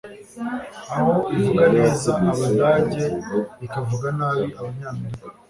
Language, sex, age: Kinyarwanda, male, 19-29